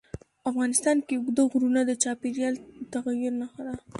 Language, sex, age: Pashto, female, under 19